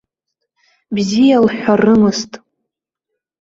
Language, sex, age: Abkhazian, female, 19-29